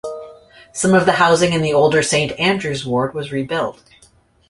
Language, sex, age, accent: English, female, 40-49, Canadian English